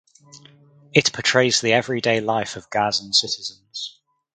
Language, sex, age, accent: English, male, 30-39, England English